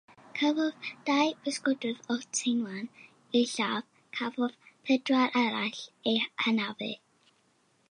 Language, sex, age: Welsh, female, under 19